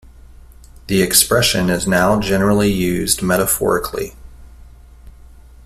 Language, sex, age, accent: English, male, 40-49, United States English